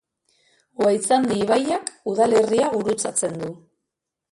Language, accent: Basque, Mendebalekoa (Araba, Bizkaia, Gipuzkoako mendebaleko herri batzuk)